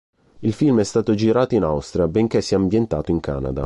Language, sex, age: Italian, male, 30-39